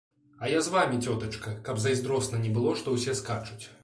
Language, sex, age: Belarusian, male, 19-29